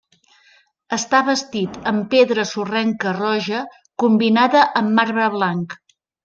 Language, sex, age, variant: Catalan, female, 50-59, Central